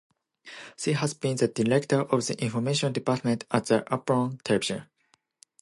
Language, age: English, 19-29